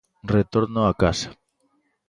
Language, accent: Galician, Normativo (estándar)